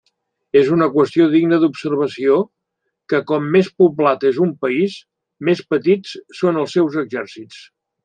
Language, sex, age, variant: Catalan, male, 80-89, Central